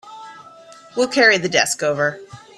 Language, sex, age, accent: English, female, 40-49, United States English